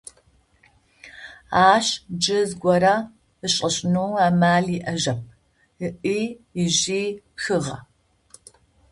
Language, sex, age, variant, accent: Adyghe, female, 50-59, Адыгабзэ (Кирил, пстэумэ зэдыряе), Бжъэдыгъу (Bjeduğ)